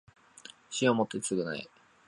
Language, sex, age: Japanese, male, 19-29